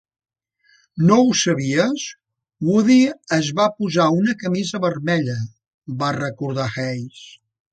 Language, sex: Catalan, male